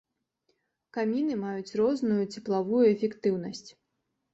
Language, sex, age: Belarusian, female, 19-29